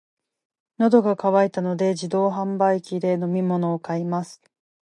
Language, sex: Japanese, female